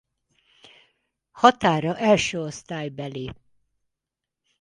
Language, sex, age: Hungarian, female, 70-79